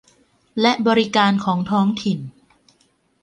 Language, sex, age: Thai, female, 19-29